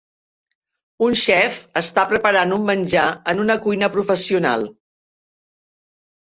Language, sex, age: Catalan, female, 60-69